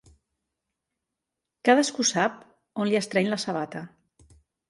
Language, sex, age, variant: Catalan, female, 50-59, Central